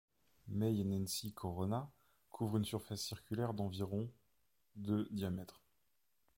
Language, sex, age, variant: French, male, 19-29, Français de métropole